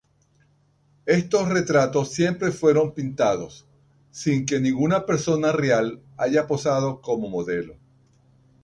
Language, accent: Spanish, Caribe: Cuba, Venezuela, Puerto Rico, República Dominicana, Panamá, Colombia caribeña, México caribeño, Costa del golfo de México